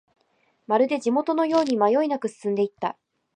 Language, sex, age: Japanese, female, 19-29